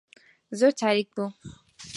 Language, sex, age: Central Kurdish, female, 19-29